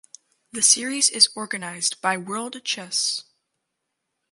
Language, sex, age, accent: English, female, under 19, United States English